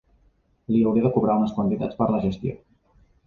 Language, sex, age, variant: Catalan, male, 30-39, Central